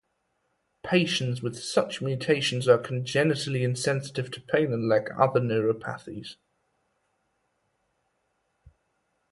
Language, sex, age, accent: English, male, 19-29, England English